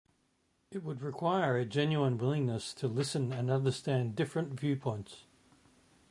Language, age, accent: English, 40-49, Australian English